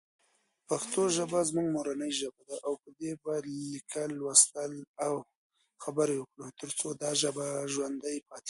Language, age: Pashto, 30-39